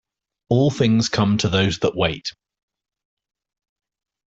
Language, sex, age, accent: English, male, 40-49, England English